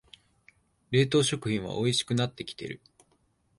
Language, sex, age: Japanese, male, 19-29